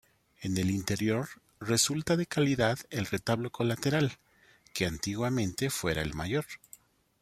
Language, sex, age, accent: Spanish, male, 50-59, México